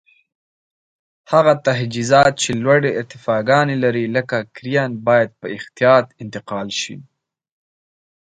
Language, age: Pashto, 19-29